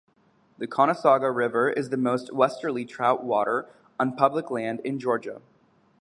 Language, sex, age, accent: English, male, 19-29, United States English